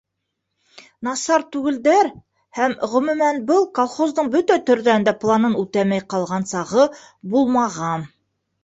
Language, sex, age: Bashkir, female, 30-39